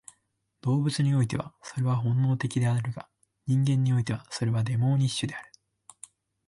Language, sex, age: Japanese, male, 19-29